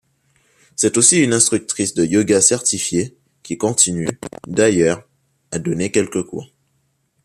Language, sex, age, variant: French, male, under 19, Français des départements et régions d'outre-mer